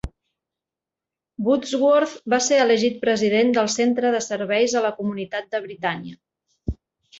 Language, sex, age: Catalan, female, 40-49